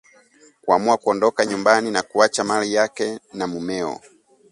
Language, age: Swahili, 30-39